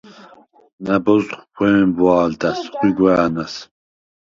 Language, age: Svan, 30-39